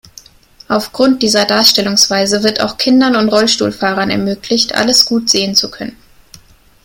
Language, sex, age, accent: German, female, 19-29, Deutschland Deutsch